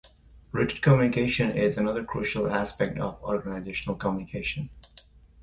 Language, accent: English, India and South Asia (India, Pakistan, Sri Lanka)